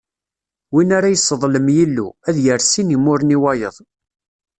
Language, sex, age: Kabyle, male, 30-39